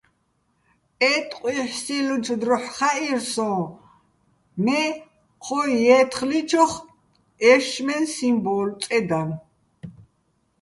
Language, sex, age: Bats, female, 70-79